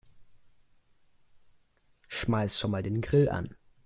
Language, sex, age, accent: German, male, under 19, Deutschland Deutsch